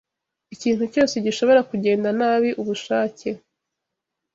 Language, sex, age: Kinyarwanda, female, 19-29